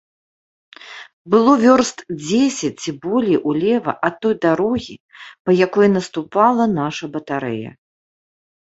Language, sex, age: Belarusian, female, 40-49